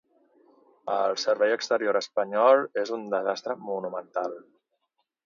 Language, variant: Catalan, Central